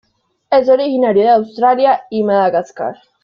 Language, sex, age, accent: Spanish, female, under 19, América central